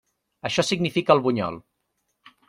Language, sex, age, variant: Catalan, male, 30-39, Nord-Occidental